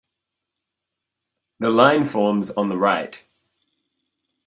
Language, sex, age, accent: English, male, 40-49, United States English